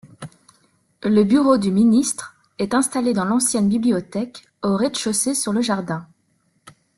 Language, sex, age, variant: French, female, 19-29, Français de métropole